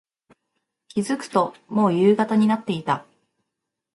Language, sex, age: Japanese, female, 30-39